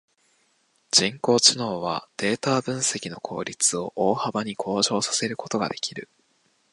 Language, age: Japanese, 19-29